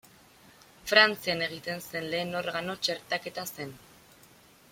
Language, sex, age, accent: Basque, female, 19-29, Erdialdekoa edo Nafarra (Gipuzkoa, Nafarroa)